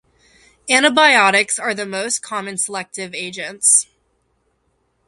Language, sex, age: English, female, under 19